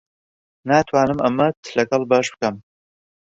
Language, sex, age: Central Kurdish, male, 30-39